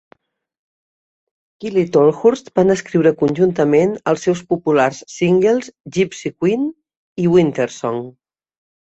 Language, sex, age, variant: Catalan, female, 50-59, Central